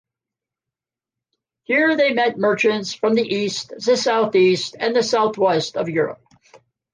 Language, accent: English, United States English